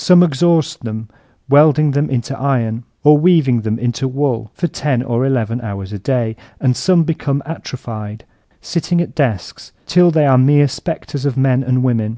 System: none